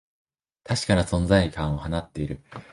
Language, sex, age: Japanese, male, under 19